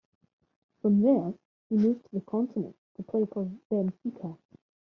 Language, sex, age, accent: English, male, under 19, Scottish English